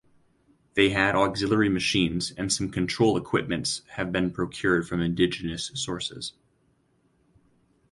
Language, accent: English, United States English